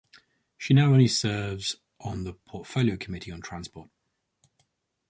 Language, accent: English, England English